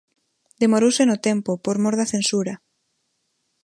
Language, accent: Galician, Neofalante